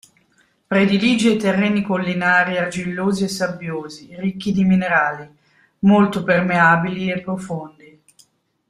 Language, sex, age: Italian, female, 50-59